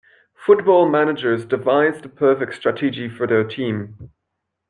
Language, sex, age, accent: English, male, 19-29, Canadian English